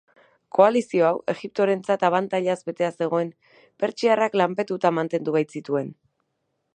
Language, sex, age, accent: Basque, female, 30-39, Erdialdekoa edo Nafarra (Gipuzkoa, Nafarroa)